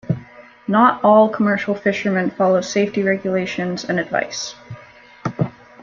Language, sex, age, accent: English, female, 19-29, United States English